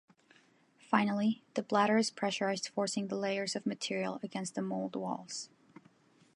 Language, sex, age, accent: English, female, 19-29, United States English